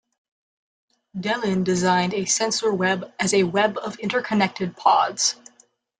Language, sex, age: English, female, under 19